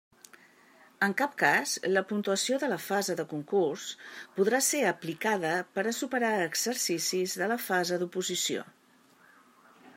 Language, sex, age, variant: Catalan, female, 50-59, Central